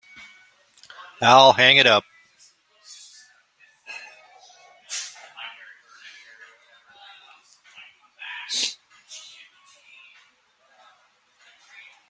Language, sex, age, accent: English, male, 40-49, United States English